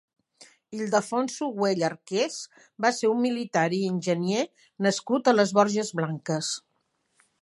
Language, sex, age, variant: Catalan, female, 60-69, Central